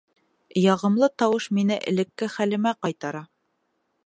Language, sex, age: Bashkir, female, 19-29